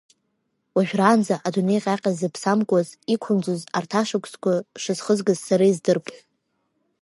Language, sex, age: Abkhazian, female, 19-29